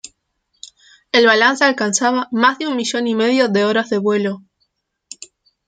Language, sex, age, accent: Spanish, female, 19-29, Rioplatense: Argentina, Uruguay, este de Bolivia, Paraguay